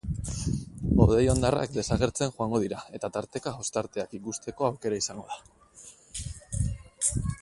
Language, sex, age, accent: Basque, male, 30-39, Mendebalekoa (Araba, Bizkaia, Gipuzkoako mendebaleko herri batzuk)